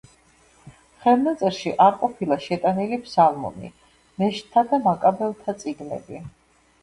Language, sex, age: Georgian, female, 50-59